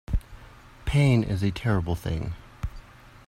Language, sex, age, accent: English, male, 19-29, United States English